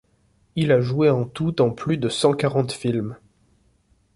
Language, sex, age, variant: French, male, 30-39, Français de métropole